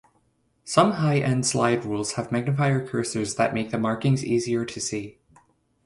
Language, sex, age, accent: English, male, under 19, Canadian English